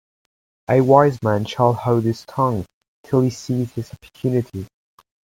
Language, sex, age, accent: English, male, under 19, Canadian English